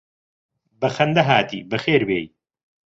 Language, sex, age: Central Kurdish, male, 50-59